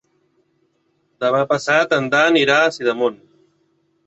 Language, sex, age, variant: Catalan, male, 30-39, Central